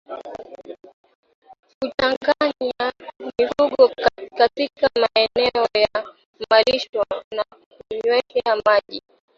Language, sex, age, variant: Swahili, female, 19-29, Kiswahili cha Bara ya Kenya